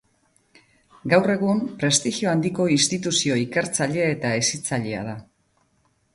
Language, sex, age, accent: Basque, female, 50-59, Mendebalekoa (Araba, Bizkaia, Gipuzkoako mendebaleko herri batzuk)